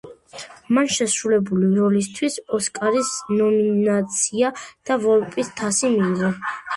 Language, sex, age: Georgian, female, 19-29